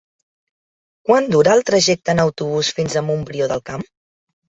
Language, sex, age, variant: Catalan, female, 30-39, Central